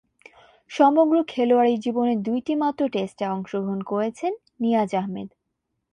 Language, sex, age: Bengali, female, 19-29